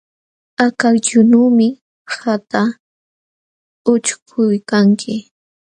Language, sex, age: Jauja Wanca Quechua, female, 19-29